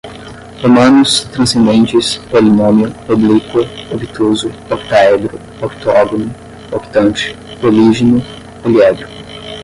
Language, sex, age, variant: Portuguese, male, 19-29, Portuguese (Brasil)